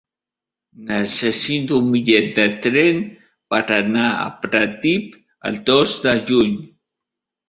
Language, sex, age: Catalan, male, 40-49